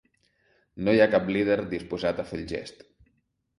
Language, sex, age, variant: Catalan, male, 50-59, Central